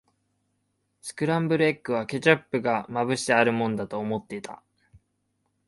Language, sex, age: Japanese, male, 19-29